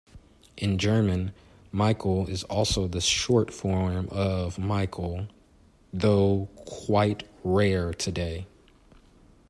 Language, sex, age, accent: English, male, 19-29, United States English